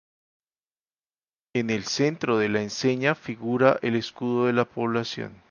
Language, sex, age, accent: Spanish, male, 30-39, Andino-Pacífico: Colombia, Perú, Ecuador, oeste de Bolivia y Venezuela andina